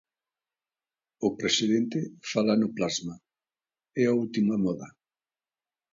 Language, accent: Galician, Central (gheada)